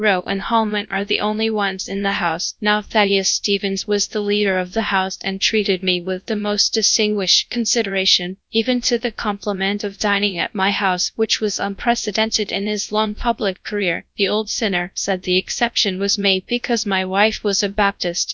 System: TTS, GradTTS